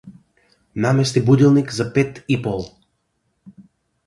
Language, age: Macedonian, 19-29